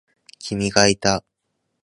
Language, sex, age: Japanese, male, under 19